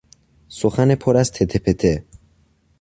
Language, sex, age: Persian, male, under 19